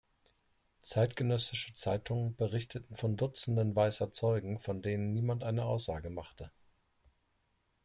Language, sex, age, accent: German, male, 40-49, Deutschland Deutsch